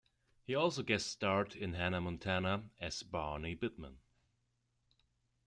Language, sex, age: English, male, 30-39